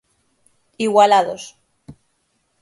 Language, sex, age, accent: Galician, female, 30-39, Atlántico (seseo e gheada); Normativo (estándar)